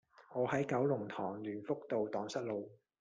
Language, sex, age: Cantonese, male, 40-49